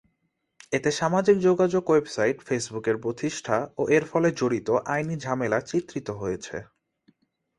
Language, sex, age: Bengali, male, 19-29